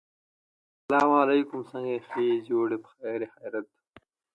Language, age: English, under 19